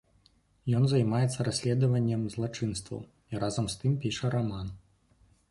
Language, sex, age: Belarusian, male, 19-29